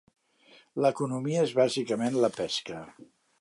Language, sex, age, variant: Catalan, male, 60-69, Central